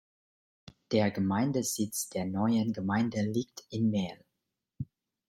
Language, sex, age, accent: German, male, 30-39, Deutschland Deutsch